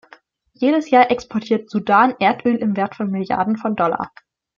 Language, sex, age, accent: German, female, under 19, Deutschland Deutsch